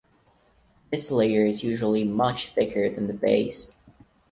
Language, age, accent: English, under 19, United States English